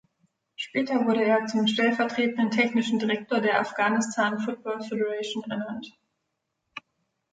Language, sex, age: German, female, 19-29